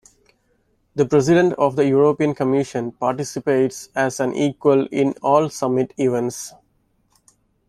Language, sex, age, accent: English, male, 30-39, India and South Asia (India, Pakistan, Sri Lanka)